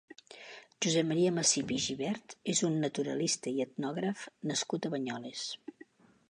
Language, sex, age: Catalan, female, 60-69